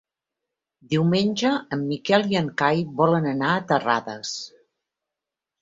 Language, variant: Catalan, Central